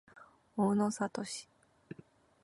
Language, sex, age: Japanese, female, 30-39